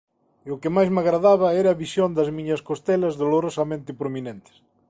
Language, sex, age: Galician, male, 40-49